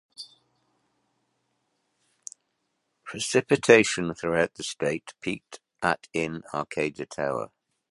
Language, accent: English, Welsh English